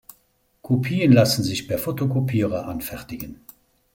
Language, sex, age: German, male, 80-89